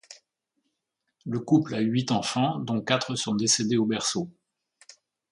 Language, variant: French, Français de métropole